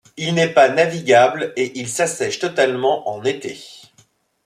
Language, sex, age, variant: French, male, 30-39, Français de métropole